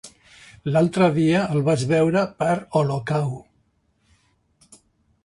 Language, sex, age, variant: Catalan, male, 60-69, Central